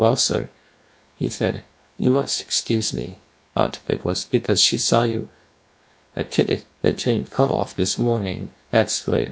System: TTS, GlowTTS